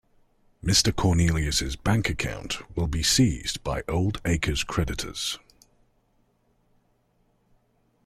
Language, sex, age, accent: English, male, 30-39, England English